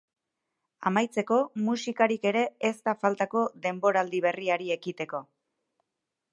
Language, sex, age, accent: Basque, female, 30-39, Erdialdekoa edo Nafarra (Gipuzkoa, Nafarroa)